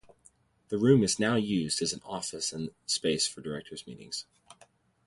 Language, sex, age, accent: English, male, 19-29, United States English